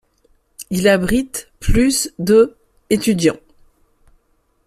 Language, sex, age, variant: French, female, 40-49, Français de métropole